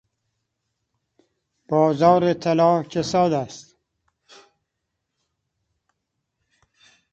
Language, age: Persian, 70-79